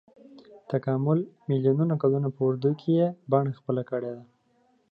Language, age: Pashto, 19-29